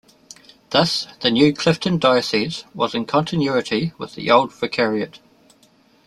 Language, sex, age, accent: English, male, 30-39, New Zealand English